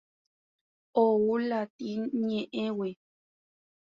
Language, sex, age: Guarani, female, 19-29